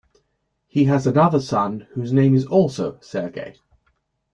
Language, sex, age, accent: English, male, 30-39, England English